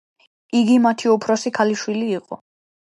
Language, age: Georgian, under 19